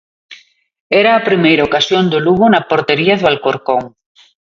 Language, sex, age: Galician, female, 40-49